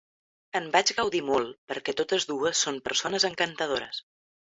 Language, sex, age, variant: Catalan, female, 19-29, Central